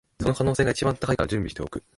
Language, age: Japanese, 19-29